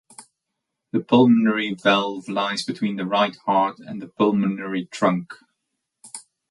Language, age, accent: English, 30-39, Southern African (South Africa, Zimbabwe, Namibia)